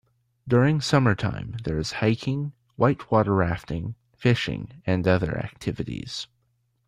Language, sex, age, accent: English, male, under 19, United States English